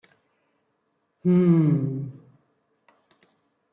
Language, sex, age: Romansh, female, 40-49